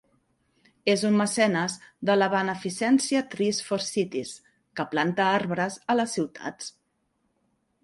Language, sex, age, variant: Catalan, female, 40-49, Central